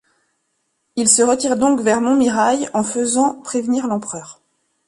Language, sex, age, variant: French, female, 30-39, Français de métropole